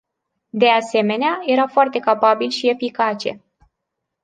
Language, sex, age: Romanian, female, 19-29